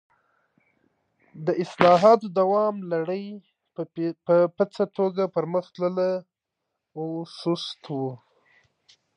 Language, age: Pashto, 19-29